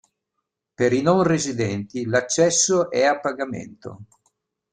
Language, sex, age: Italian, male, 60-69